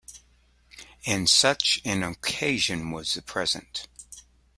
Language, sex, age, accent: English, male, 50-59, United States English